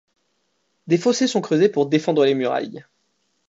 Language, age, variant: French, 19-29, Français de métropole